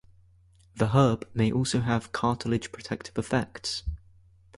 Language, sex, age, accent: English, male, 19-29, England English